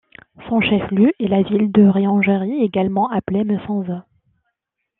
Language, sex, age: French, female, 19-29